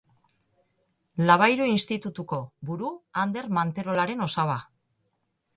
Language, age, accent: Basque, 50-59, Erdialdekoa edo Nafarra (Gipuzkoa, Nafarroa)